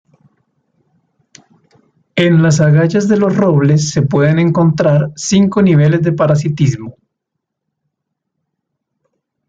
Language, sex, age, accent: Spanish, male, 30-39, Andino-Pacífico: Colombia, Perú, Ecuador, oeste de Bolivia y Venezuela andina